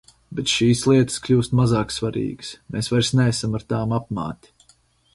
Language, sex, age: Latvian, male, 19-29